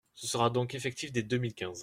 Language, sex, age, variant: French, male, under 19, Français de métropole